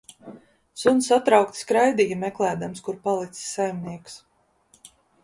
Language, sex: Latvian, female